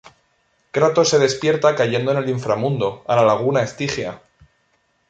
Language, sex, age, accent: Spanish, male, 30-39, España: Norte peninsular (Asturias, Castilla y León, Cantabria, País Vasco, Navarra, Aragón, La Rioja, Guadalajara, Cuenca)